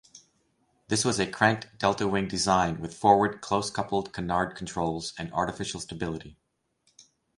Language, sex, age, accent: English, male, 50-59, United States English